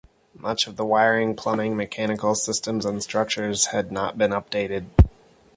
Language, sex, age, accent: English, male, 30-39, United States English